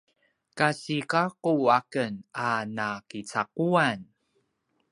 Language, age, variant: Paiwan, 30-39, pinayuanan a kinaikacedasan (東排灣語)